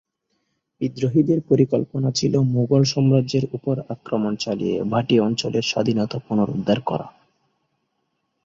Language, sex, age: Bengali, male, 19-29